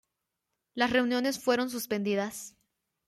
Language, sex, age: Spanish, female, under 19